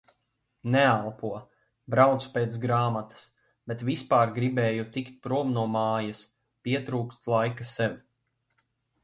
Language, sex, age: Latvian, male, 19-29